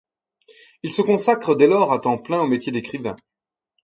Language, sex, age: French, male, 30-39